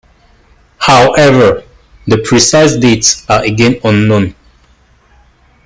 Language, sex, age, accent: English, male, 19-29, England English